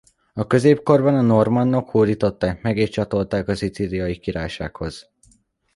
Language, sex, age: Hungarian, male, under 19